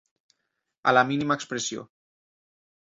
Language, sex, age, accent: Catalan, male, 19-29, valencià